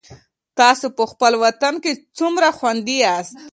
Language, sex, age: Pashto, female, 19-29